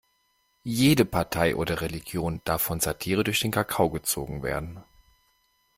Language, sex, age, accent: German, male, 40-49, Deutschland Deutsch